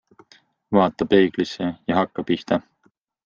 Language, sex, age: Estonian, male, 19-29